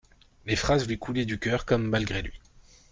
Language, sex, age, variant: French, male, 30-39, Français de métropole